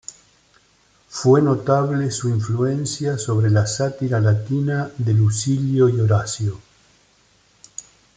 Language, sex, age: Spanish, male, 60-69